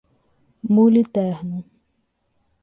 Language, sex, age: Portuguese, female, 19-29